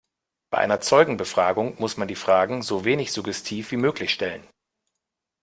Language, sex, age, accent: German, male, 30-39, Deutschland Deutsch